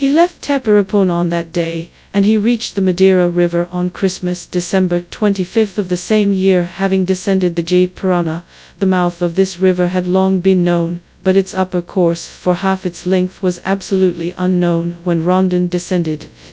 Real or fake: fake